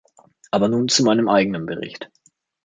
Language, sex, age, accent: German, male, under 19, Deutschland Deutsch